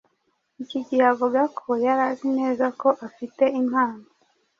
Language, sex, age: Kinyarwanda, female, 30-39